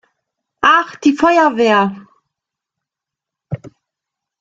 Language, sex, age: German, female, 30-39